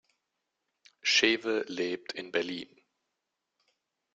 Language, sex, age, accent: German, male, 30-39, Deutschland Deutsch